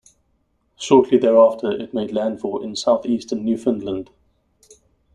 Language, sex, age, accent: English, male, 30-39, Southern African (South Africa, Zimbabwe, Namibia)